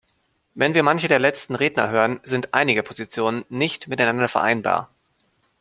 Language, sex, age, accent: German, male, 30-39, Deutschland Deutsch